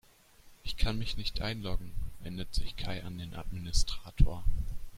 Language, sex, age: German, male, 19-29